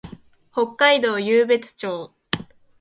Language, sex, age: Japanese, female, 19-29